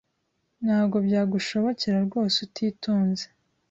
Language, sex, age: Kinyarwanda, female, 19-29